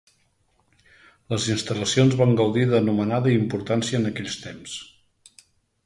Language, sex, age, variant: Catalan, male, 50-59, Central